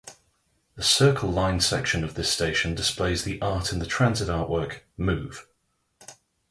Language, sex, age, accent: English, male, 30-39, England English